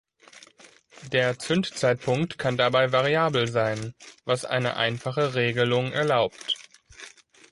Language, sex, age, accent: German, male, 19-29, Deutschland Deutsch